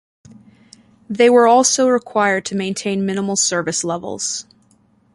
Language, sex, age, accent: English, female, 30-39, United States English